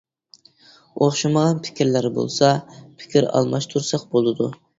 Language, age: Uyghur, 19-29